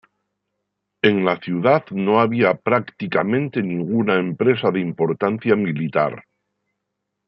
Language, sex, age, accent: Spanish, male, 70-79, España: Norte peninsular (Asturias, Castilla y León, Cantabria, País Vasco, Navarra, Aragón, La Rioja, Guadalajara, Cuenca)